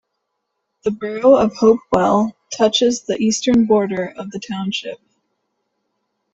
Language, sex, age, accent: English, female, 30-39, United States English